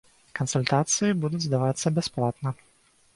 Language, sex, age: Belarusian, male, 19-29